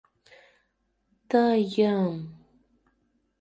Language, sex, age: Mari, female, 30-39